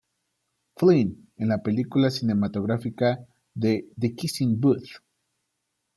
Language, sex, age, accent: Spanish, male, 30-39, México